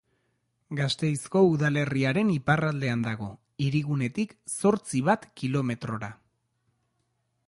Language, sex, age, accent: Basque, male, 30-39, Erdialdekoa edo Nafarra (Gipuzkoa, Nafarroa)